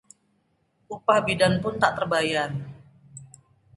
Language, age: Indonesian, 30-39